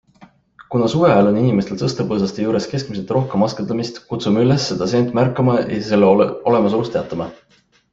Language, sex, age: Estonian, male, 19-29